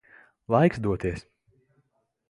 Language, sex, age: Latvian, male, 19-29